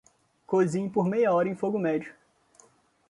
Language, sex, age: Portuguese, male, 19-29